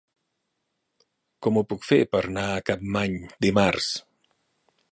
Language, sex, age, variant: Catalan, male, 40-49, Central